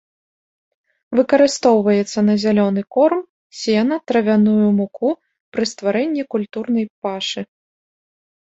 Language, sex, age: Belarusian, female, 19-29